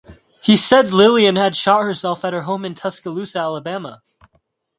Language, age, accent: English, under 19, United States English